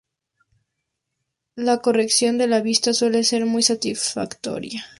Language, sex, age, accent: Spanish, female, 19-29, México